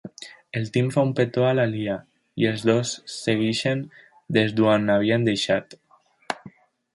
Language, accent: Catalan, valencià